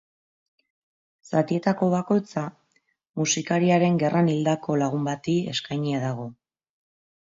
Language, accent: Basque, Mendebalekoa (Araba, Bizkaia, Gipuzkoako mendebaleko herri batzuk)